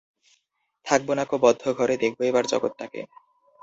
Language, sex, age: Bengali, male, 19-29